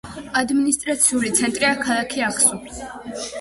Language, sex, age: Georgian, female, under 19